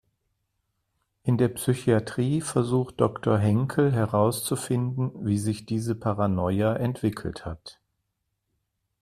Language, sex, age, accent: German, male, 50-59, Deutschland Deutsch